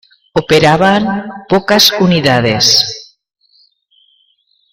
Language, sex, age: Spanish, female, 60-69